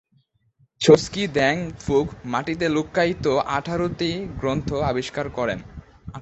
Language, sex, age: Bengali, male, under 19